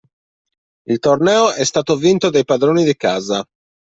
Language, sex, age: Italian, male, 30-39